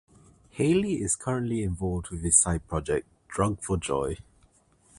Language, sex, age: English, male, 19-29